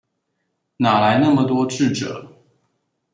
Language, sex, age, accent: Chinese, male, 30-39, 出生地：彰化縣